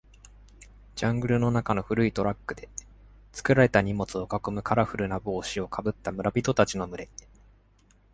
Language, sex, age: Japanese, male, 19-29